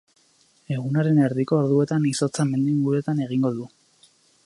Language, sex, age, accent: Basque, male, 19-29, Erdialdekoa edo Nafarra (Gipuzkoa, Nafarroa)